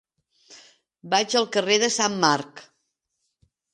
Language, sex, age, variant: Catalan, female, 60-69, Central